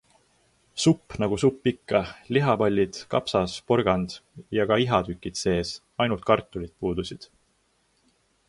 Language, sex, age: Estonian, male, 19-29